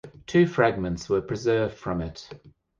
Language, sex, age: English, male, 50-59